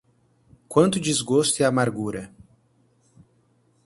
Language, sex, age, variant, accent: Portuguese, male, 19-29, Portuguese (Brasil), Paulista